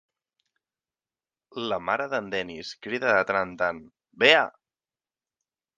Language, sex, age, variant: Catalan, male, 30-39, Central